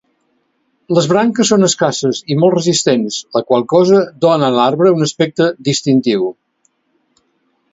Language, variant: Catalan, Central